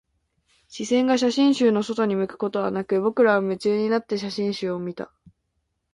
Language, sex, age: Japanese, female, 19-29